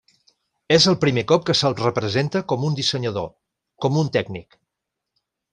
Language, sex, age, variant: Catalan, male, 40-49, Central